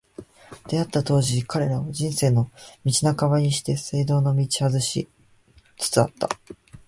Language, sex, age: Japanese, male, 19-29